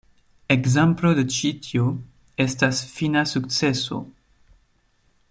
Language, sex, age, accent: Esperanto, male, 19-29, Internacia